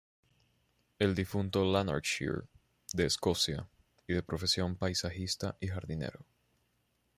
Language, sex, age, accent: Spanish, male, under 19, Caribe: Cuba, Venezuela, Puerto Rico, República Dominicana, Panamá, Colombia caribeña, México caribeño, Costa del golfo de México